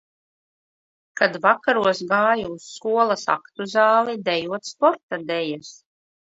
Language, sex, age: Latvian, female, 40-49